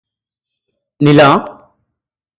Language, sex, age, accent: English, male, 19-29, United States English